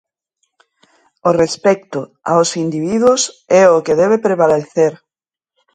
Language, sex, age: Galician, female, 40-49